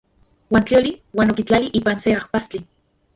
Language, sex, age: Central Puebla Nahuatl, female, 40-49